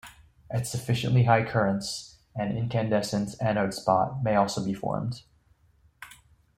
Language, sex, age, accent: English, male, 19-29, United States English